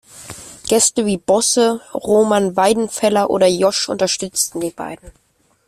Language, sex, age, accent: German, male, under 19, Deutschland Deutsch